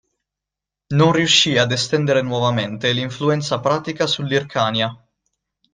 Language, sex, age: Italian, male, 19-29